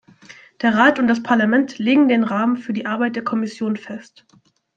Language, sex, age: German, female, 19-29